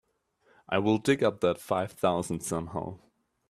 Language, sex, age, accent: English, male, under 19, United States English